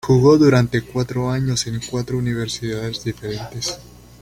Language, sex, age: Spanish, male, 19-29